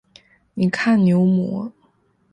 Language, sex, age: Chinese, female, 19-29